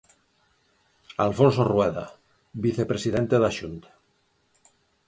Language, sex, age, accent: Galician, male, 50-59, Oriental (común en zona oriental)